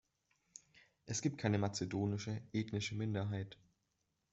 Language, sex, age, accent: German, male, 19-29, Deutschland Deutsch